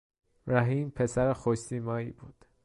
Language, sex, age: Persian, male, 19-29